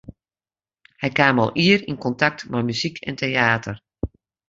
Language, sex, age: Western Frisian, female, 50-59